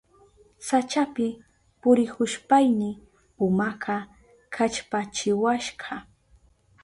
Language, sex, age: Southern Pastaza Quechua, female, 19-29